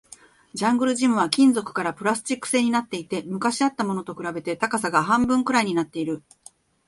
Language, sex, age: Japanese, female, 50-59